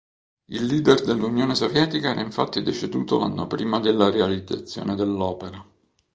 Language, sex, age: Italian, male, 50-59